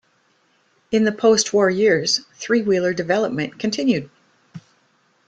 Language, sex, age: English, female, 60-69